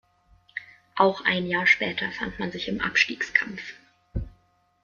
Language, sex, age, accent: German, female, 19-29, Deutschland Deutsch